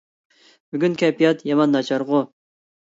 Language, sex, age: Uyghur, male, 30-39